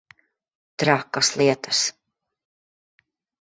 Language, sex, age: Latvian, female, 50-59